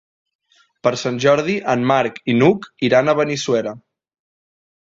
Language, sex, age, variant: Catalan, male, 19-29, Central